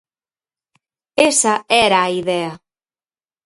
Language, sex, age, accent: Galician, female, 40-49, Atlántico (seseo e gheada)